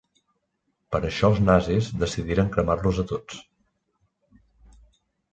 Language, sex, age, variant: Catalan, male, 30-39, Septentrional